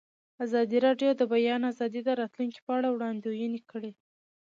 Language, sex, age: Pashto, female, under 19